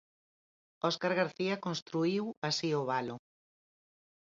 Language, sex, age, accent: Galician, female, 40-49, Oriental (común en zona oriental)